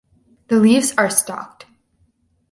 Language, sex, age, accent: English, female, under 19, United States English